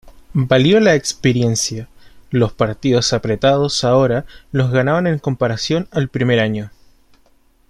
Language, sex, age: Spanish, male, 19-29